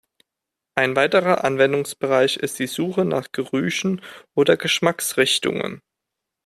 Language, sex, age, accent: German, male, 30-39, Deutschland Deutsch